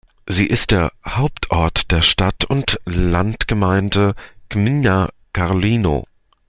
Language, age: German, 30-39